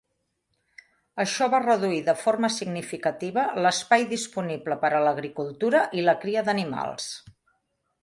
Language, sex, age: Catalan, female, 60-69